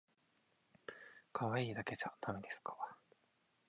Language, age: Japanese, 19-29